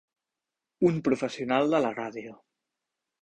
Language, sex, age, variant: Catalan, male, 19-29, Central